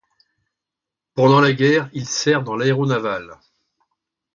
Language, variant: French, Français de métropole